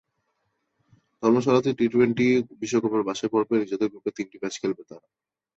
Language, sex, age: Bengali, male, 19-29